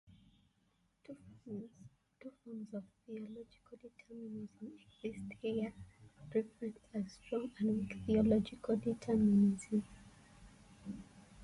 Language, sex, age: English, female, 19-29